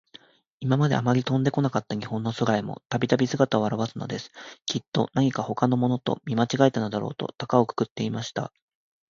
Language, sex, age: Japanese, male, 19-29